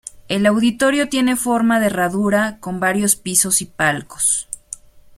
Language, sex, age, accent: Spanish, female, 40-49, México